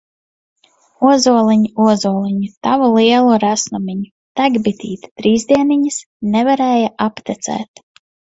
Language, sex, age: Latvian, female, 30-39